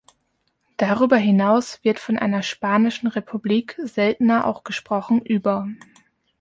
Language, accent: German, Deutschland Deutsch